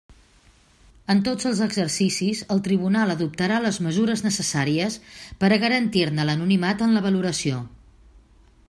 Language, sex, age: Catalan, female, 50-59